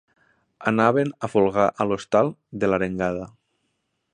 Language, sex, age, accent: Catalan, male, 19-29, Ebrenc